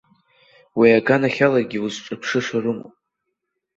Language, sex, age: Abkhazian, male, under 19